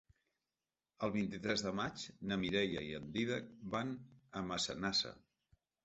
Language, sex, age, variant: Catalan, male, 60-69, Central